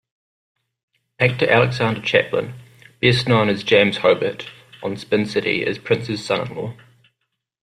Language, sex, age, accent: English, male, 19-29, New Zealand English